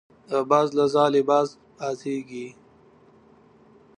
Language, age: Pashto, 30-39